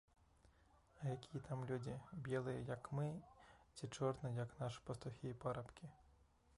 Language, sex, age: Belarusian, male, 30-39